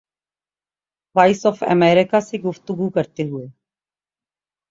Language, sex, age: Urdu, male, 19-29